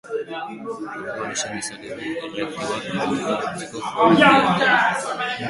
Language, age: Basque, under 19